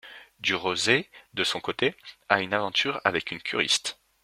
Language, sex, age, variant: French, male, under 19, Français de métropole